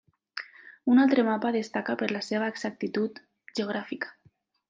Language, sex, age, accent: Catalan, female, 19-29, valencià